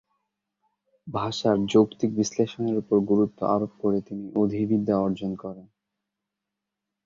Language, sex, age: Bengali, male, 19-29